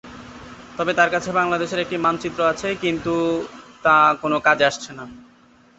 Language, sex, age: Bengali, male, 19-29